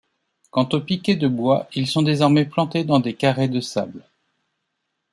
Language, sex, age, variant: French, male, 40-49, Français de métropole